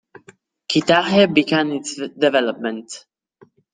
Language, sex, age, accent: English, male, under 19, United States English